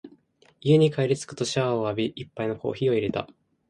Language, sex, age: Japanese, male, 19-29